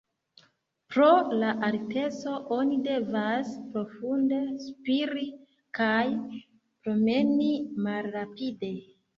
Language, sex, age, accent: Esperanto, female, 19-29, Internacia